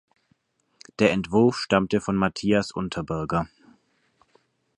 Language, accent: German, Deutschland Deutsch; Süddeutsch